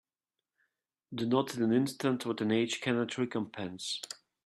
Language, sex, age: English, male, 40-49